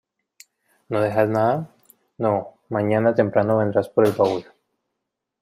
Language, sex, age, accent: Spanish, male, 19-29, Andino-Pacífico: Colombia, Perú, Ecuador, oeste de Bolivia y Venezuela andina